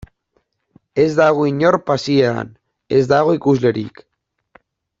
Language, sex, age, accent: Basque, male, 19-29, Mendebalekoa (Araba, Bizkaia, Gipuzkoako mendebaleko herri batzuk)